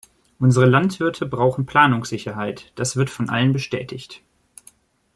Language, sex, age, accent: German, male, 19-29, Deutschland Deutsch